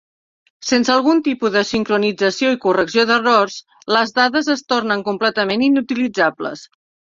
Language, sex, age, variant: Catalan, female, 60-69, Central